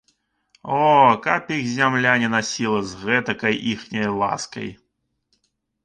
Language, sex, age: Belarusian, male, 30-39